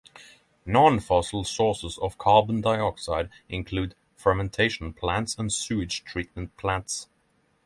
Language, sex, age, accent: English, male, 30-39, United States English